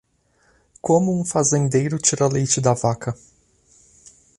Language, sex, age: Portuguese, male, 30-39